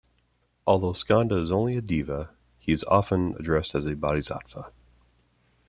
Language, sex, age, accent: English, male, 19-29, United States English